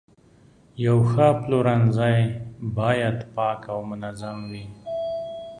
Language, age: Pashto, 40-49